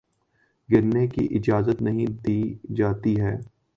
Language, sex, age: Urdu, male, 19-29